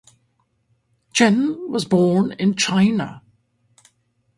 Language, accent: English, United States English